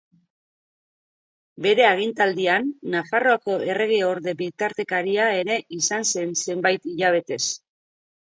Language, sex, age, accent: Basque, female, 40-49, Mendebalekoa (Araba, Bizkaia, Gipuzkoako mendebaleko herri batzuk)